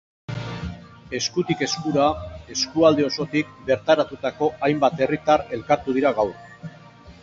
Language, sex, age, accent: Basque, male, 50-59, Erdialdekoa edo Nafarra (Gipuzkoa, Nafarroa)